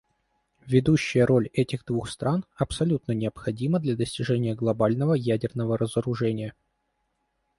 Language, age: Russian, 19-29